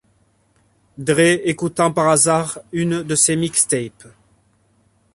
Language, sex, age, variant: French, male, 40-49, Français de métropole